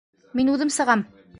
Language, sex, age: Bashkir, female, 30-39